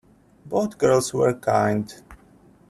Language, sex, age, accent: English, male, 40-49, Australian English